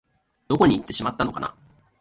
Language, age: Japanese, 19-29